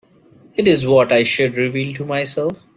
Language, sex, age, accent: English, male, 19-29, India and South Asia (India, Pakistan, Sri Lanka)